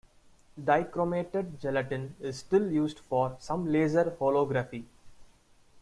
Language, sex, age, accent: English, male, 19-29, India and South Asia (India, Pakistan, Sri Lanka)